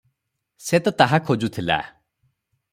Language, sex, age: Odia, male, 30-39